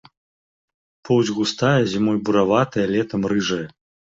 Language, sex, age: Belarusian, male, 30-39